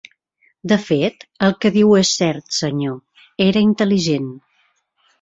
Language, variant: Catalan, Central